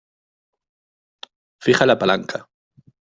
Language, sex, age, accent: Spanish, male, 40-49, España: Norte peninsular (Asturias, Castilla y León, Cantabria, País Vasco, Navarra, Aragón, La Rioja, Guadalajara, Cuenca)